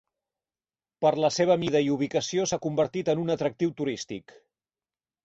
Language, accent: Catalan, nord-oriental